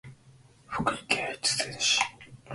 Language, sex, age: Japanese, male, 19-29